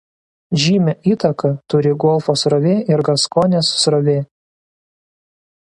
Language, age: Lithuanian, 19-29